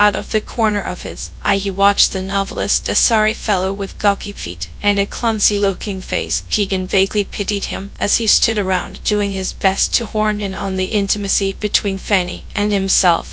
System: TTS, GradTTS